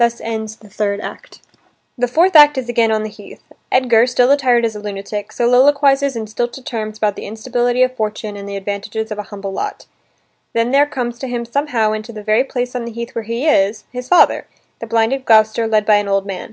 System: none